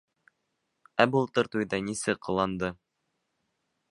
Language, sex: Bashkir, male